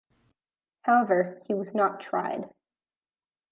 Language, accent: English, United States English